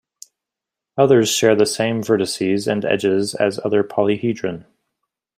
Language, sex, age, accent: English, male, 30-39, United States English